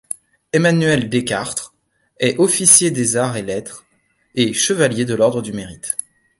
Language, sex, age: French, male, 19-29